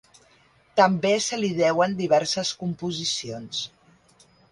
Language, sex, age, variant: Catalan, female, 60-69, Central